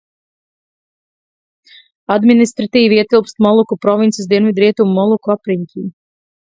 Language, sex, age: Latvian, female, 30-39